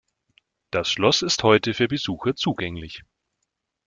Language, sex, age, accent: German, male, 30-39, Deutschland Deutsch